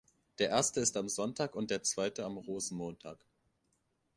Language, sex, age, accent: German, male, 19-29, Deutschland Deutsch